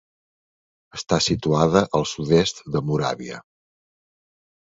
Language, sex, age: Catalan, male, 50-59